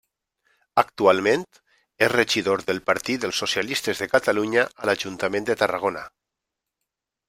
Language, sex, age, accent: Catalan, male, 40-49, valencià